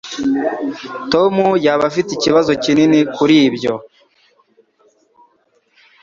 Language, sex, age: Kinyarwanda, male, 19-29